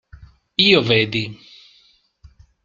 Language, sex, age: Italian, male, 50-59